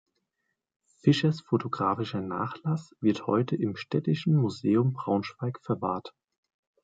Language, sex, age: German, male, 30-39